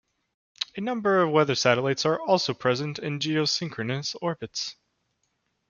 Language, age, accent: English, 19-29, United States English